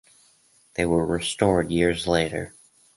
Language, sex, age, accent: English, male, 19-29, United States English